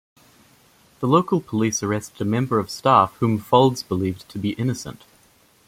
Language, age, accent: English, 19-29, New Zealand English